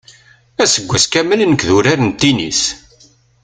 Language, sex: Kabyle, male